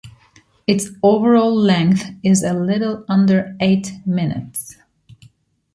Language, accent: English, United States English